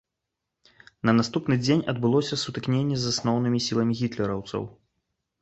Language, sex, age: Belarusian, male, 19-29